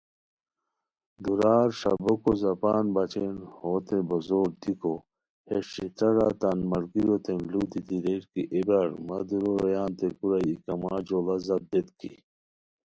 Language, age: Khowar, 40-49